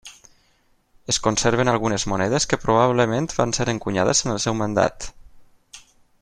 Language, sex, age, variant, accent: Catalan, male, 30-39, Valencià meridional, central; valencià